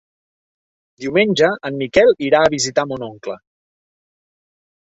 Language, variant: Catalan, Central